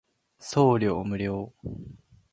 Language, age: Japanese, 19-29